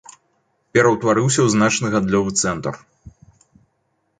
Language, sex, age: Belarusian, male, 19-29